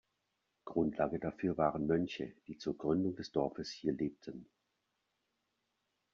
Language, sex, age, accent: German, male, 50-59, Deutschland Deutsch